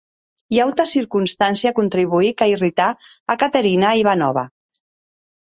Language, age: Occitan, 50-59